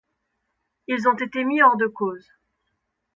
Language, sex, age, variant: French, female, 19-29, Français de métropole